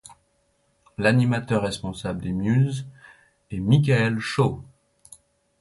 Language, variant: French, Français des départements et régions d'outre-mer